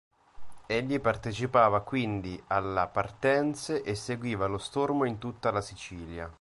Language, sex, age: Italian, male, 19-29